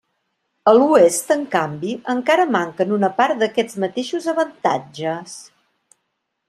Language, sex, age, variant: Catalan, female, 40-49, Central